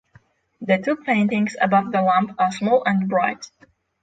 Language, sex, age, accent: English, female, 19-29, Slavic; polish